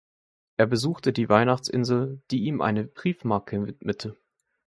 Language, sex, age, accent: German, male, 19-29, Deutschland Deutsch